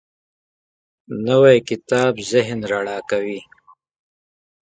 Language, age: Pashto, 19-29